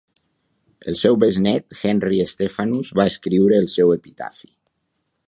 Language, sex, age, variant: Catalan, male, 40-49, Nord-Occidental